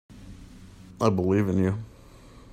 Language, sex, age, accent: English, male, 30-39, United States English